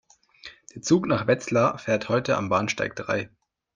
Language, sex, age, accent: German, male, 19-29, Deutschland Deutsch